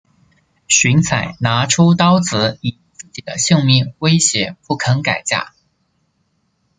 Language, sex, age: Chinese, male, 30-39